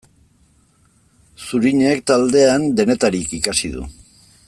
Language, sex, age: Basque, male, 50-59